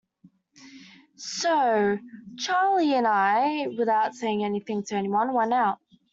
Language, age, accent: English, under 19, Australian English